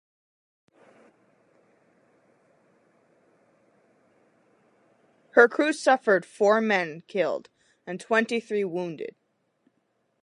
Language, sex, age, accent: English, female, under 19, United States English